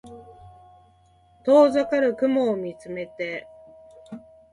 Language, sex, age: Japanese, female, 40-49